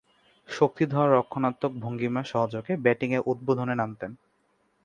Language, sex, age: Bengali, male, 19-29